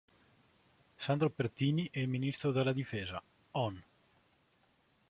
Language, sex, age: Italian, male, 19-29